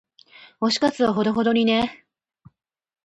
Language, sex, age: Japanese, female, 40-49